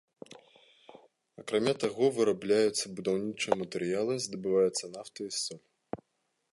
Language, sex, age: Belarusian, male, 19-29